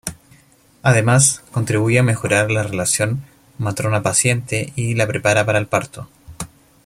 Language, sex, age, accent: Spanish, male, 30-39, Chileno: Chile, Cuyo